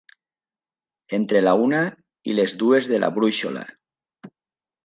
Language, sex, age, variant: Catalan, male, 40-49, Nord-Occidental